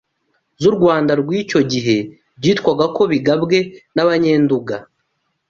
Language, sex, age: Kinyarwanda, male, 30-39